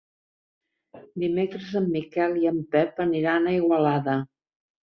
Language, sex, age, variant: Catalan, female, 60-69, Central